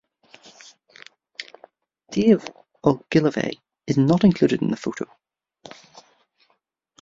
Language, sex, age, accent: English, male, 30-39, Irish English